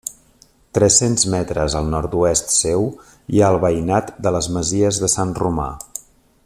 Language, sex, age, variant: Catalan, male, 40-49, Central